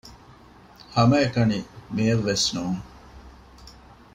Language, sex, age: Divehi, male, 30-39